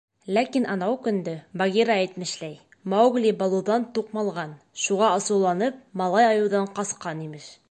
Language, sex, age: Bashkir, female, 19-29